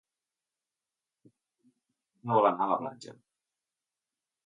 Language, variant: Catalan, Central